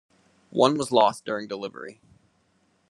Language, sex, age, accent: English, male, 30-39, United States English